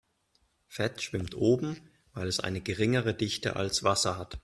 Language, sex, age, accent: German, male, 40-49, Deutschland Deutsch